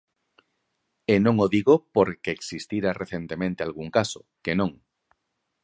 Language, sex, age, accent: Galician, male, 40-49, Normativo (estándar)